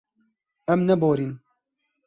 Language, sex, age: Kurdish, male, 19-29